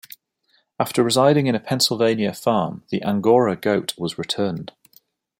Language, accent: English, England English